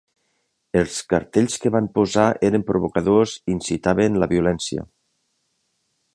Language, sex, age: Catalan, male, 40-49